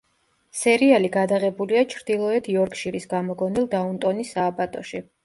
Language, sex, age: Georgian, female, 30-39